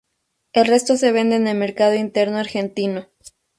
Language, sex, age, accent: Spanish, female, 30-39, México